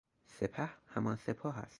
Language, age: Persian, 19-29